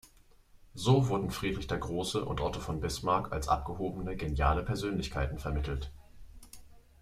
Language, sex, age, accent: German, male, 30-39, Deutschland Deutsch